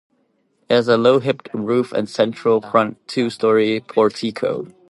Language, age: English, 19-29